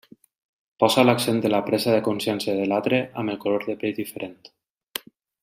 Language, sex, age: Catalan, male, 30-39